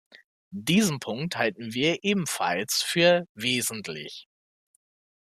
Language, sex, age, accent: German, male, 30-39, Deutschland Deutsch